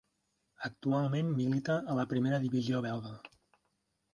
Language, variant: Catalan, Central